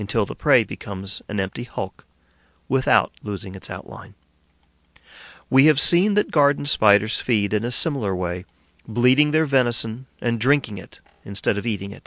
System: none